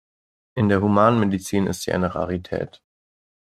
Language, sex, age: German, male, 19-29